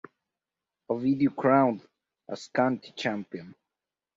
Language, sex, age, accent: English, male, 19-29, United States English